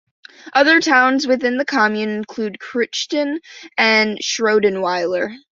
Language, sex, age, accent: English, female, under 19, United States English